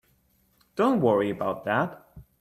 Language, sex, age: English, male, 19-29